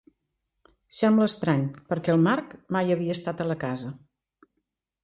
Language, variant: Catalan, Central